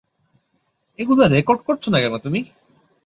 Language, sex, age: Bengali, male, 19-29